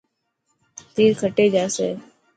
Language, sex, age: Dhatki, female, 19-29